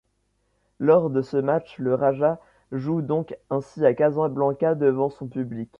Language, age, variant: French, under 19, Français de métropole